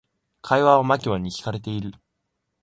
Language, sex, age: Japanese, male, 19-29